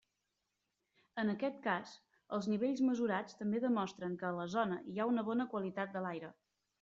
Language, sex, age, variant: Catalan, female, 30-39, Central